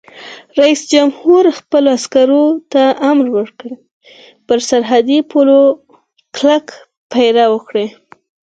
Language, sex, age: Pashto, female, under 19